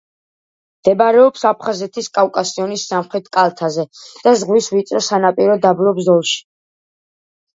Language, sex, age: Georgian, male, under 19